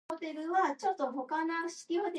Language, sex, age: English, female, 19-29